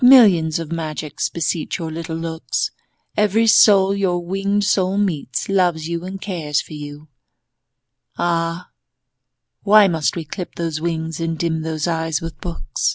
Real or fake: real